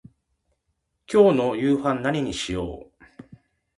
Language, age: Japanese, 50-59